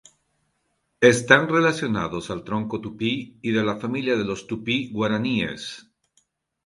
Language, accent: Spanish, Andino-Pacífico: Colombia, Perú, Ecuador, oeste de Bolivia y Venezuela andina